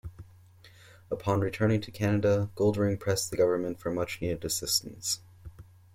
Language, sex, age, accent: English, male, 19-29, United States English